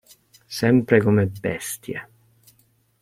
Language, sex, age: Italian, male, 40-49